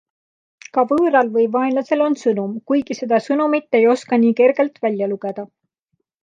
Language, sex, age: Estonian, female, 30-39